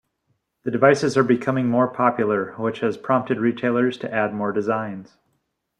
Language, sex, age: English, male, 30-39